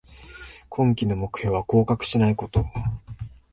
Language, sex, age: Japanese, male, 19-29